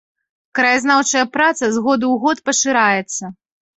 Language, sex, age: Belarusian, female, 30-39